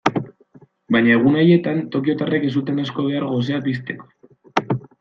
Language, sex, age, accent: Basque, male, 19-29, Erdialdekoa edo Nafarra (Gipuzkoa, Nafarroa)